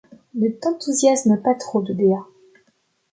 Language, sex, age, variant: French, female, 19-29, Français de métropole